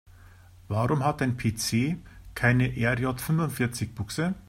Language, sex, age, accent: German, male, 50-59, Deutschland Deutsch